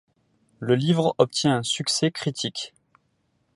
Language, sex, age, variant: French, male, 19-29, Français de métropole